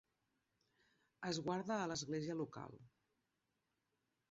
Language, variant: Catalan, Central